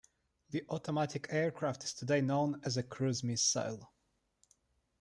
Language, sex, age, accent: English, male, 30-39, United States English